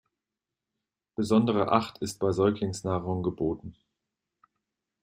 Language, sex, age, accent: German, male, 30-39, Deutschland Deutsch